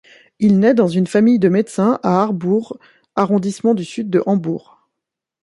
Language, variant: French, Français de métropole